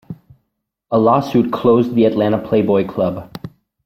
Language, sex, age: English, male, 19-29